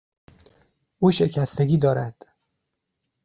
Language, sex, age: Persian, male, 19-29